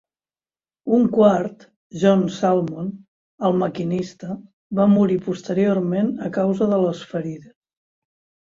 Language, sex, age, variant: Catalan, female, 60-69, Central